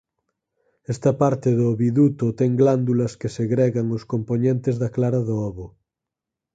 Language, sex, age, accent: Galician, male, 30-39, Normativo (estándar)